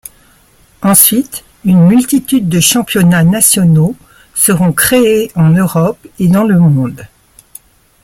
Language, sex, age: French, male, 60-69